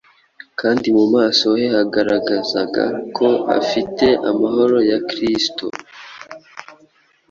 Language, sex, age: Kinyarwanda, male, 19-29